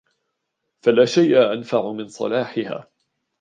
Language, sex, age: Arabic, male, 19-29